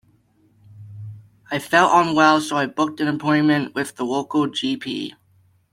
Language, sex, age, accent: English, male, 19-29, United States English